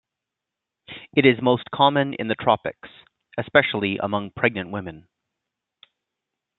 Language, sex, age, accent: English, male, 40-49, Canadian English